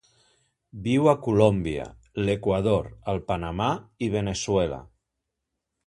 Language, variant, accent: Catalan, Central, central